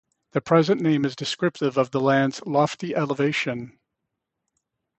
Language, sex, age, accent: English, male, 60-69, United States English